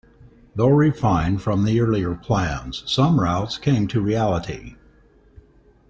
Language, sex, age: English, male, 60-69